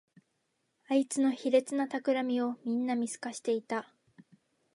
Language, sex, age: Japanese, female, 19-29